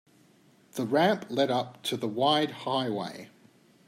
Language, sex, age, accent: English, male, 30-39, Australian English